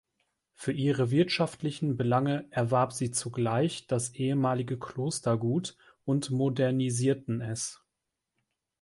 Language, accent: German, Deutschland Deutsch